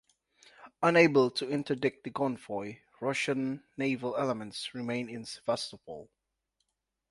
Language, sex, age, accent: English, male, 19-29, England English